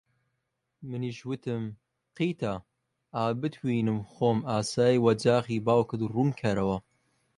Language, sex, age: Central Kurdish, male, 19-29